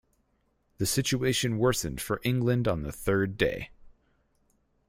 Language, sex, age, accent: English, male, 19-29, United States English